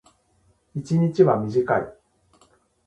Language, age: Japanese, 40-49